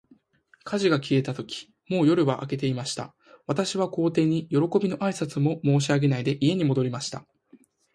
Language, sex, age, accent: Japanese, male, 19-29, 標準語